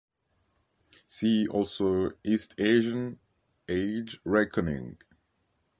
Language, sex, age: English, male, 19-29